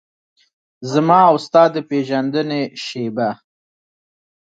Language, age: Pashto, 30-39